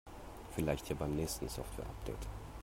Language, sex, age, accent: German, male, 40-49, Deutschland Deutsch